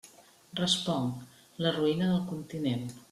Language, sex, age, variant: Catalan, female, 50-59, Central